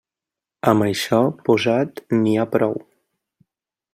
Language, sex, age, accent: Catalan, male, 19-29, valencià